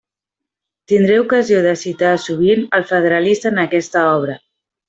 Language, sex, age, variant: Catalan, female, 30-39, Central